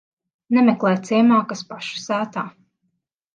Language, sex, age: Latvian, female, 30-39